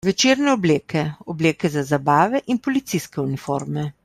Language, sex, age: Slovenian, female, 60-69